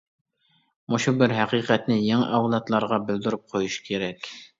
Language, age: Uyghur, 19-29